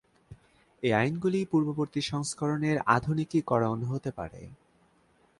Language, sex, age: Bengali, male, 19-29